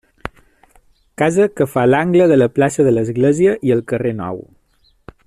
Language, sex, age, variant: Catalan, male, 40-49, Balear